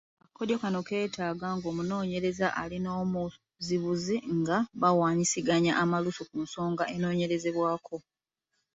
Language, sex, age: Ganda, female, 30-39